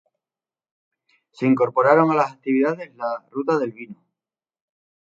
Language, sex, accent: Spanish, male, España: Sur peninsular (Andalucia, Extremadura, Murcia)